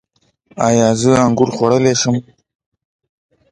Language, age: Pashto, 19-29